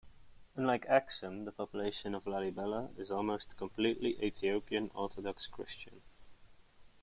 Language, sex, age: English, male, 19-29